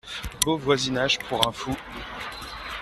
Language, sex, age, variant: French, male, 19-29, Français de métropole